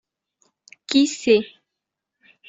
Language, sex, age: French, female, 19-29